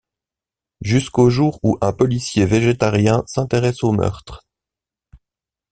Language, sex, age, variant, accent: French, male, 40-49, Français d'Europe, Français de Suisse